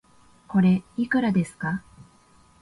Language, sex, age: Japanese, female, 19-29